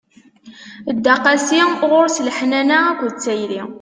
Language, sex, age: Kabyle, female, 19-29